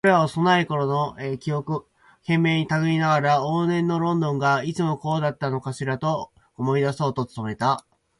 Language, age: Japanese, 19-29